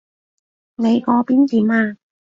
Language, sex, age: Cantonese, female, 19-29